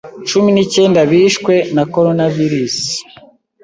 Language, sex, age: Kinyarwanda, male, 19-29